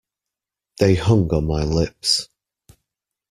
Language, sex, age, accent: English, male, 30-39, England English